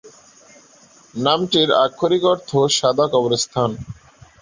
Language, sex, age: Bengali, male, 19-29